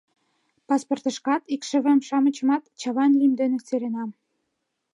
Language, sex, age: Mari, female, 19-29